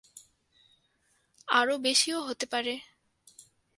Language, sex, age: Bengali, female, 19-29